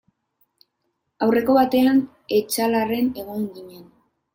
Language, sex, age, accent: Basque, female, 19-29, Mendebalekoa (Araba, Bizkaia, Gipuzkoako mendebaleko herri batzuk)